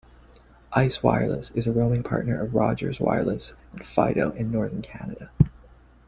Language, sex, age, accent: English, male, 30-39, United States English